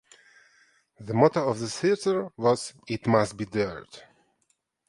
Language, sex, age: English, male, 30-39